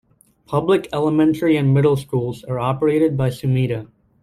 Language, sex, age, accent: English, male, under 19, United States English